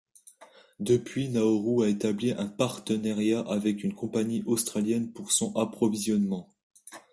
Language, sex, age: French, male, 19-29